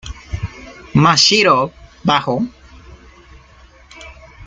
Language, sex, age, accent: Spanish, male, 19-29, América central